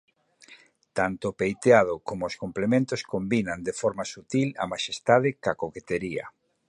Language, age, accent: Galician, 50-59, Central (gheada)